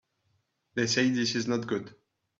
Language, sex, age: English, male, 19-29